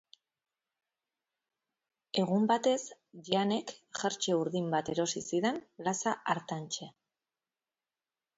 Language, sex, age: Basque, female, 40-49